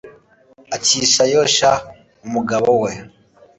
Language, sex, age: Kinyarwanda, male, 19-29